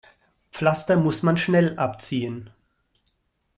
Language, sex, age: German, male, 50-59